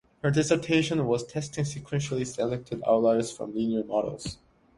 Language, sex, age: English, male, 19-29